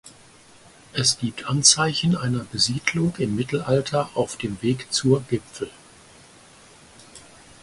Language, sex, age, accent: German, male, 50-59, Deutschland Deutsch